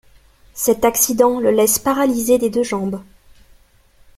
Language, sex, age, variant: French, female, 19-29, Français de métropole